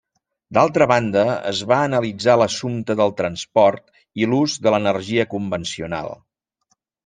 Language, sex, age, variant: Catalan, male, 50-59, Central